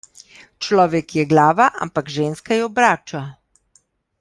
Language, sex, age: Slovenian, female, 60-69